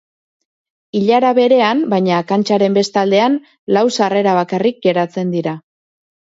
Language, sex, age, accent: Basque, female, 30-39, Erdialdekoa edo Nafarra (Gipuzkoa, Nafarroa)